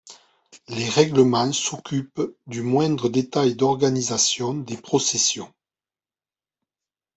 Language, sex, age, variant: French, male, 40-49, Français de métropole